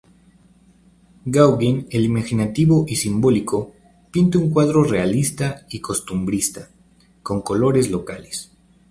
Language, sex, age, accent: Spanish, male, 19-29, México